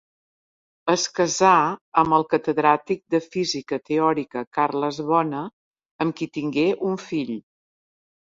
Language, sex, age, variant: Catalan, female, 60-69, Central